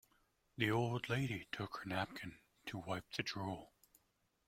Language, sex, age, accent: English, male, 19-29, United States English